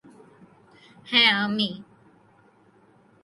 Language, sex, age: Bengali, female, 19-29